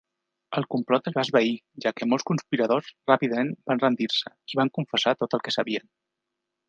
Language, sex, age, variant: Catalan, male, 30-39, Central